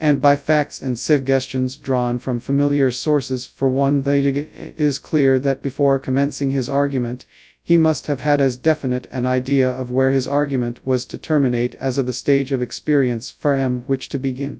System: TTS, FastPitch